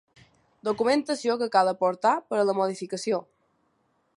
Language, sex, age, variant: Catalan, female, under 19, Balear